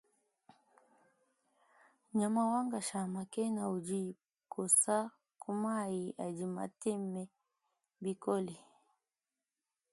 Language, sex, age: Luba-Lulua, female, 19-29